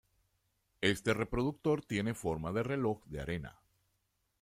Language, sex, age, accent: Spanish, male, 60-69, Caribe: Cuba, Venezuela, Puerto Rico, República Dominicana, Panamá, Colombia caribeña, México caribeño, Costa del golfo de México